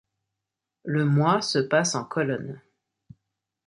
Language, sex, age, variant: French, female, 40-49, Français de métropole